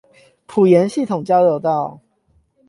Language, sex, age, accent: Chinese, male, 30-39, 出生地：桃園市